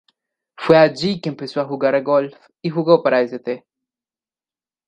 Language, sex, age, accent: Spanish, male, 19-29, Andino-Pacífico: Colombia, Perú, Ecuador, oeste de Bolivia y Venezuela andina